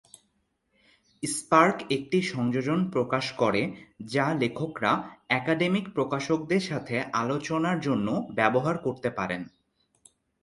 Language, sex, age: Bengali, male, 19-29